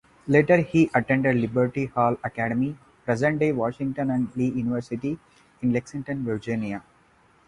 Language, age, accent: English, 19-29, India and South Asia (India, Pakistan, Sri Lanka)